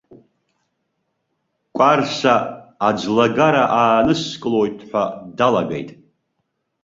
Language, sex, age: Abkhazian, male, 50-59